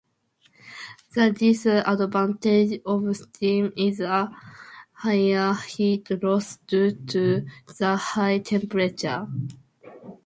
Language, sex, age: English, female, under 19